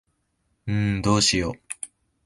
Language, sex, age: Japanese, male, 19-29